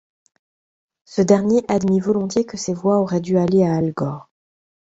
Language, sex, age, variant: French, female, 30-39, Français de métropole